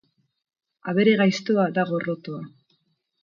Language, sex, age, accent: Basque, female, 19-29, Mendebalekoa (Araba, Bizkaia, Gipuzkoako mendebaleko herri batzuk)